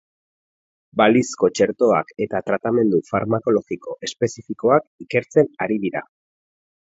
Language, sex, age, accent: Basque, male, 40-49, Erdialdekoa edo Nafarra (Gipuzkoa, Nafarroa)